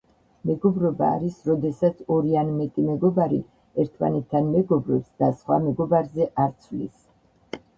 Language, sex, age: Georgian, female, 70-79